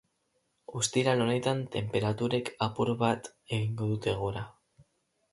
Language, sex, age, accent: Basque, male, under 19, Mendebalekoa (Araba, Bizkaia, Gipuzkoako mendebaleko herri batzuk)